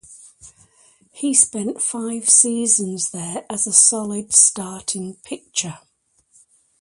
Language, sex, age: English, female, 60-69